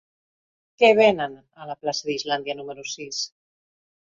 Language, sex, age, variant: Catalan, female, 40-49, Central